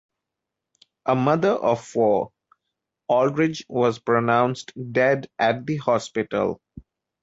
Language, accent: English, India and South Asia (India, Pakistan, Sri Lanka)